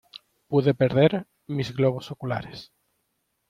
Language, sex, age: Spanish, male, 19-29